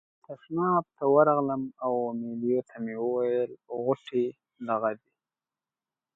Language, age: Pashto, 30-39